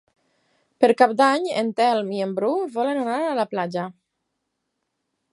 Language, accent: Catalan, valencià